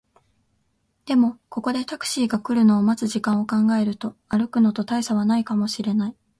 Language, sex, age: Japanese, female, 19-29